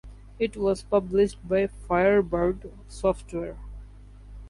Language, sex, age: English, male, under 19